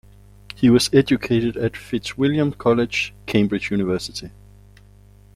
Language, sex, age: English, male, 40-49